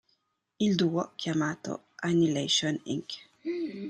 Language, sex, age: Italian, female, 30-39